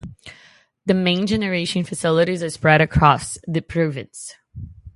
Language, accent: English, United States English